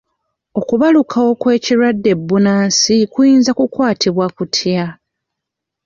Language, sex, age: Ganda, female, 30-39